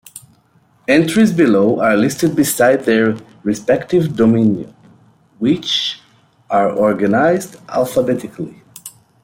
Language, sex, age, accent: English, male, 30-39, United States English